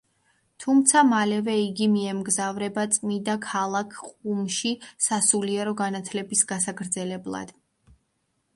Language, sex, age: Georgian, female, 19-29